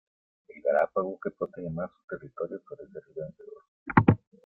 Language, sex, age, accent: Spanish, male, 50-59, América central